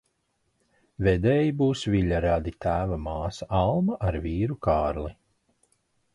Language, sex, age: Latvian, male, 30-39